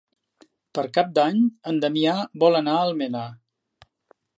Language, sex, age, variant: Catalan, male, 60-69, Central